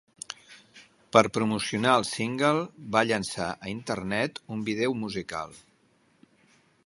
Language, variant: Catalan, Central